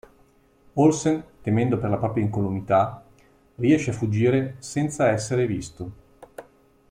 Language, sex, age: Italian, male, 40-49